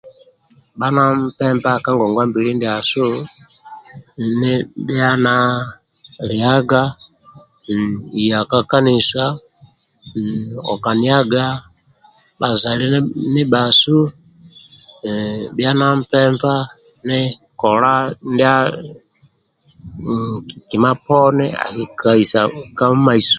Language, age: Amba (Uganda), 30-39